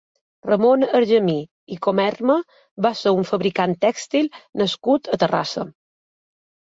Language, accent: Catalan, mallorquí